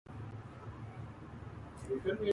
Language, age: English, 30-39